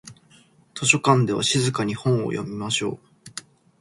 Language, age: Japanese, 19-29